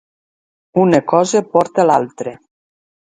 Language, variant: Catalan, Septentrional